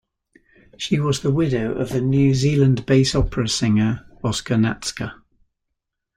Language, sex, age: English, male, 60-69